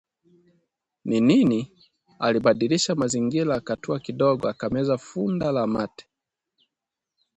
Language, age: Swahili, 19-29